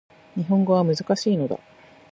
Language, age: Japanese, 60-69